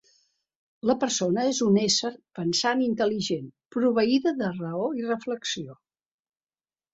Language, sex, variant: Catalan, female, Central